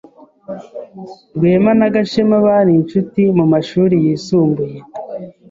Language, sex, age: Kinyarwanda, male, 19-29